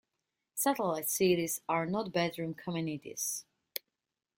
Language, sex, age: English, female, 40-49